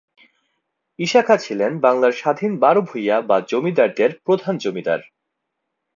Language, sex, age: Bengali, male, 19-29